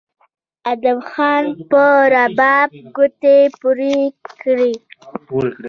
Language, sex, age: Pashto, female, under 19